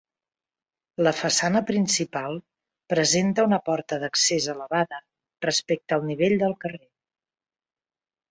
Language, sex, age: Catalan, female, 50-59